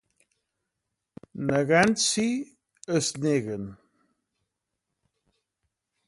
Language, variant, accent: Catalan, Central, central